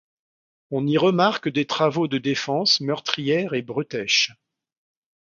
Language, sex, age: French, male, 60-69